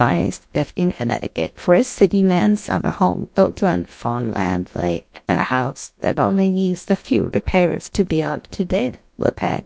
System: TTS, GlowTTS